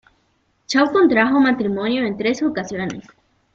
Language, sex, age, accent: Spanish, female, 19-29, América central